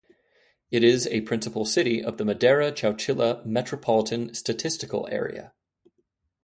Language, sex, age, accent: English, male, 30-39, United States English